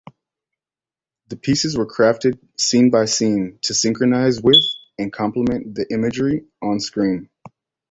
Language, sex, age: English, male, 19-29